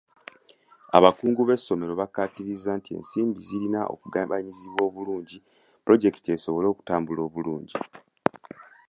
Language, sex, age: Ganda, male, 19-29